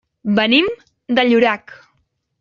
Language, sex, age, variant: Catalan, female, 19-29, Central